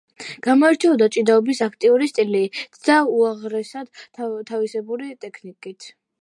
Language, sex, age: Georgian, female, under 19